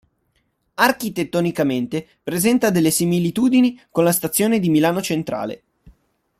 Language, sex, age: Italian, male, 19-29